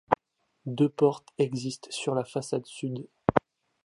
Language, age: French, 19-29